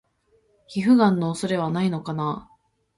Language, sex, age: Japanese, female, 19-29